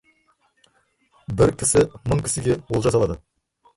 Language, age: Kazakh, 30-39